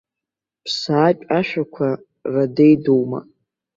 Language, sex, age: Abkhazian, male, under 19